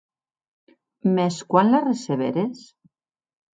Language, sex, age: Occitan, female, 50-59